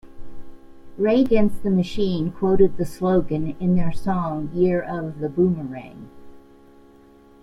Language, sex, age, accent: English, female, 70-79, United States English